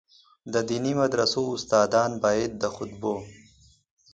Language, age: Pashto, 19-29